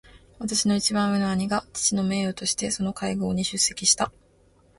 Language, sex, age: Japanese, female, 19-29